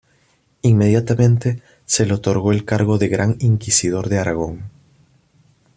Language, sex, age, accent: Spanish, male, 30-39, Andino-Pacífico: Colombia, Perú, Ecuador, oeste de Bolivia y Venezuela andina